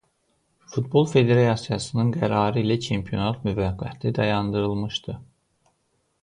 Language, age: Azerbaijani, 30-39